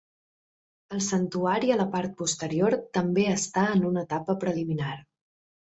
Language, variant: Catalan, Central